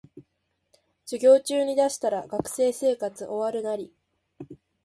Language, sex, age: Japanese, female, under 19